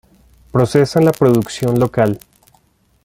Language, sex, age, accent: Spanish, male, 30-39, Andino-Pacífico: Colombia, Perú, Ecuador, oeste de Bolivia y Venezuela andina